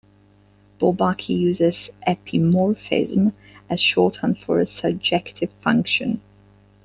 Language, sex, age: English, female, 30-39